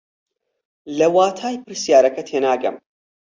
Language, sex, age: Central Kurdish, male, 30-39